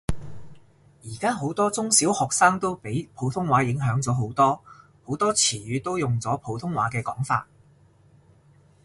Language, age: Cantonese, 40-49